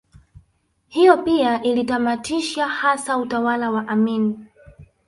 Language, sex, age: Swahili, female, 19-29